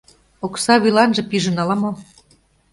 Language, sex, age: Mari, female, 50-59